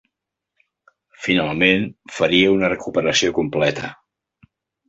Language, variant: Catalan, Central